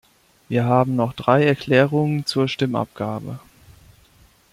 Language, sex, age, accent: German, male, 19-29, Deutschland Deutsch